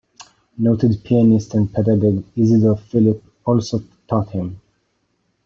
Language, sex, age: English, male, 19-29